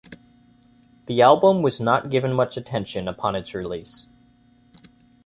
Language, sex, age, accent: English, male, 19-29, United States English